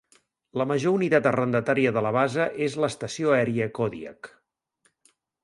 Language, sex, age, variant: Catalan, male, 50-59, Central